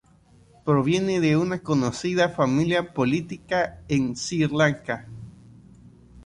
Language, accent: Spanish, América central